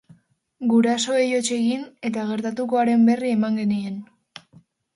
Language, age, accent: Basque, under 19, Mendebalekoa (Araba, Bizkaia, Gipuzkoako mendebaleko herri batzuk)